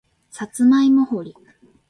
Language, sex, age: Japanese, female, 19-29